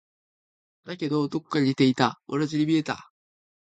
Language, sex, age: Japanese, male, 19-29